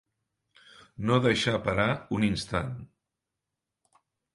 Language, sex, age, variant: Catalan, male, 60-69, Central